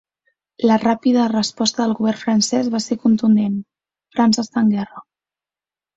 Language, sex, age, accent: Catalan, female, 19-29, Camp de Tarragona